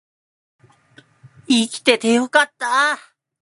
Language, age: Japanese, 19-29